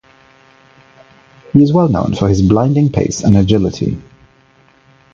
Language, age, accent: English, 30-39, England English